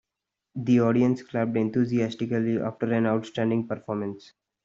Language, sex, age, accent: English, male, 19-29, India and South Asia (India, Pakistan, Sri Lanka)